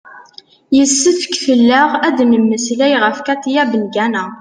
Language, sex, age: Kabyle, female, 19-29